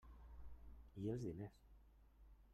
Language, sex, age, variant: Catalan, male, 50-59, Central